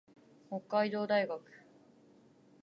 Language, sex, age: Japanese, female, 19-29